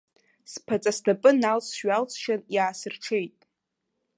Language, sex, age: Abkhazian, female, 19-29